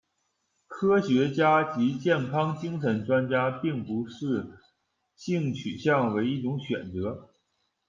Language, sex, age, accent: Chinese, male, 19-29, 出生地：辽宁省